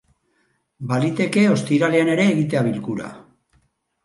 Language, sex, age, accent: Basque, male, 50-59, Erdialdekoa edo Nafarra (Gipuzkoa, Nafarroa)